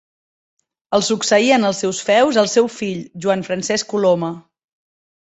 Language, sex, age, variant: Catalan, female, 30-39, Central